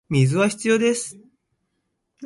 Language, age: Japanese, 19-29